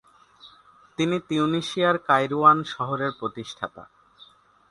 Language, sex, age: Bengali, male, 19-29